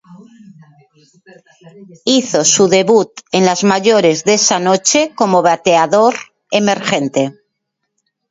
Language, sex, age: Spanish, female, 50-59